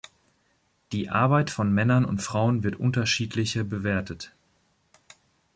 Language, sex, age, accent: German, male, 30-39, Deutschland Deutsch